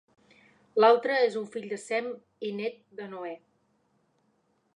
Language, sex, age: Catalan, female, 30-39